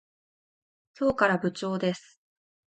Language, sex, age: Japanese, female, under 19